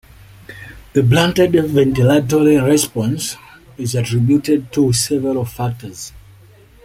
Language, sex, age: English, male, 19-29